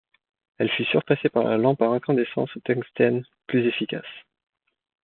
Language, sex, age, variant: French, male, 19-29, Français de métropole